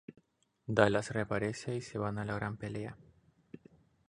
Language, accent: Spanish, Andino-Pacífico: Colombia, Perú, Ecuador, oeste de Bolivia y Venezuela andina